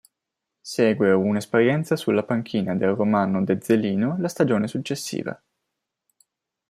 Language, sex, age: Italian, male, 19-29